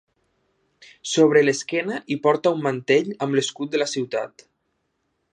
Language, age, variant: Catalan, 30-39, Septentrional